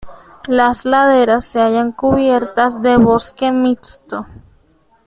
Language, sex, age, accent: Spanish, female, under 19, Caribe: Cuba, Venezuela, Puerto Rico, República Dominicana, Panamá, Colombia caribeña, México caribeño, Costa del golfo de México